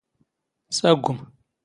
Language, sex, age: Standard Moroccan Tamazight, male, 30-39